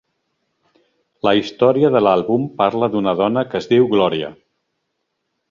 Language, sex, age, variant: Catalan, male, 50-59, Central